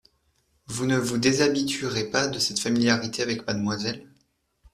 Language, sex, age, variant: French, male, 19-29, Français de métropole